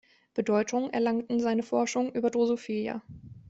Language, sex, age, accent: German, female, 19-29, Deutschland Deutsch